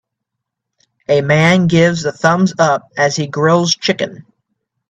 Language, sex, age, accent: English, male, 19-29, United States English